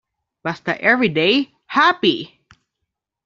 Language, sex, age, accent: English, male, under 19, Filipino